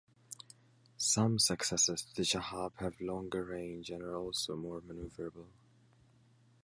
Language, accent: English, United States English